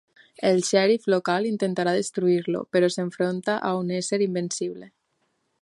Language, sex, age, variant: Catalan, female, 19-29, Nord-Occidental